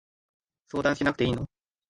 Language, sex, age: Japanese, male, 19-29